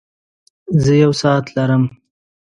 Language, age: Pashto, 30-39